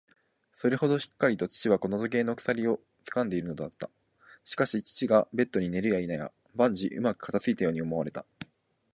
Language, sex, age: Japanese, male, 19-29